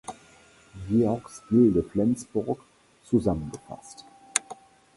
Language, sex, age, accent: German, male, 60-69, Deutschland Deutsch